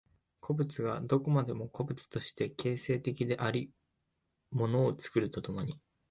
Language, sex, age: Japanese, male, 19-29